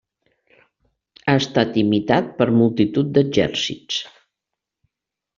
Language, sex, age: Catalan, female, 70-79